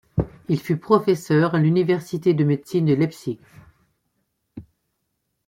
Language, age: French, 60-69